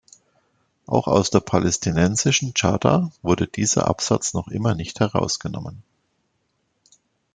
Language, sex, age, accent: German, male, 40-49, Deutschland Deutsch